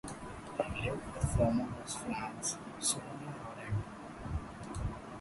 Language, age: English, under 19